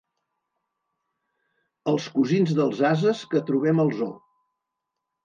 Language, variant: Catalan, Septentrional